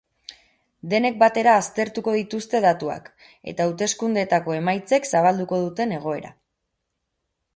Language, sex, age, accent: Basque, female, 30-39, Erdialdekoa edo Nafarra (Gipuzkoa, Nafarroa)